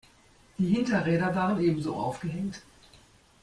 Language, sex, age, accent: German, female, 50-59, Deutschland Deutsch